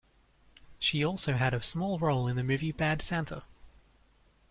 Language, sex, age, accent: English, male, 19-29, Australian English